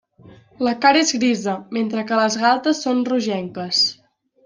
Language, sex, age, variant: Catalan, female, under 19, Central